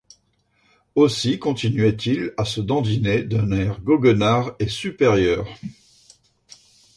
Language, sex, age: French, male, 60-69